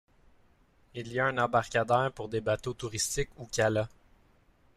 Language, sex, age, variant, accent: French, male, 19-29, Français d'Amérique du Nord, Français du Canada